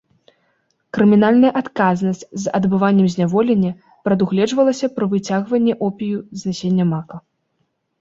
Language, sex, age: Belarusian, female, 19-29